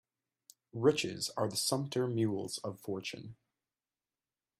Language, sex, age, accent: English, male, 19-29, Australian English